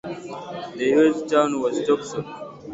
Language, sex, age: English, male, 19-29